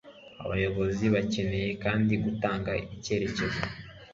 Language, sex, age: Kinyarwanda, male, 19-29